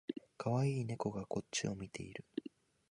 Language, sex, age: Japanese, male, 19-29